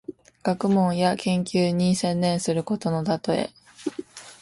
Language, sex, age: Japanese, female, 19-29